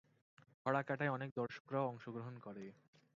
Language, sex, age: Bengali, male, 19-29